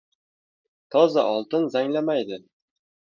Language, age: Uzbek, 19-29